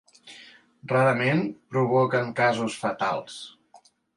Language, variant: Catalan, Central